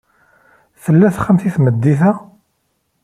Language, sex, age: Kabyle, male, 30-39